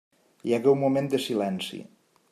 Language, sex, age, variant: Catalan, male, 40-49, Nord-Occidental